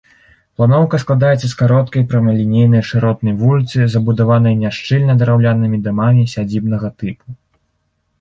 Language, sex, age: Belarusian, male, under 19